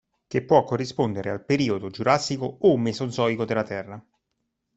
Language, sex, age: Italian, male, 30-39